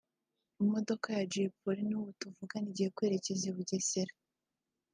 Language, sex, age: Kinyarwanda, female, under 19